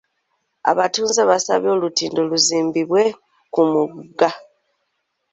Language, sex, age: Ganda, female, 19-29